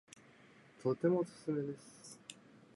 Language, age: Japanese, 30-39